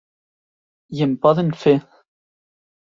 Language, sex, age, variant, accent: Catalan, male, under 19, Nord-Occidental, Tortosí